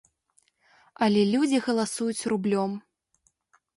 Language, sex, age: Belarusian, female, 19-29